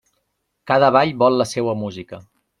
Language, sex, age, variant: Catalan, male, 30-39, Nord-Occidental